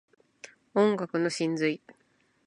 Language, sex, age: Japanese, female, 30-39